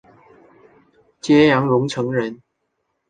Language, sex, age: Chinese, male, under 19